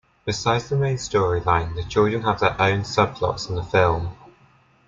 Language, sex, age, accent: English, male, under 19, England English